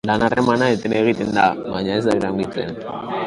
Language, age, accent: Basque, under 19, Erdialdekoa edo Nafarra (Gipuzkoa, Nafarroa)